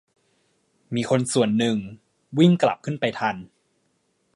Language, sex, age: Thai, male, 19-29